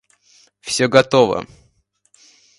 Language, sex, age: Russian, male, under 19